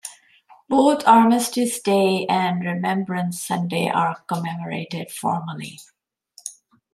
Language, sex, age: English, female, 50-59